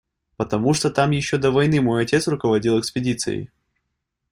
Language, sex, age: Russian, male, 19-29